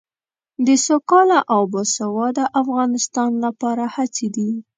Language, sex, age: Pashto, female, 19-29